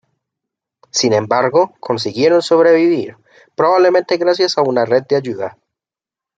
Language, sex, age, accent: Spanish, male, 19-29, Andino-Pacífico: Colombia, Perú, Ecuador, oeste de Bolivia y Venezuela andina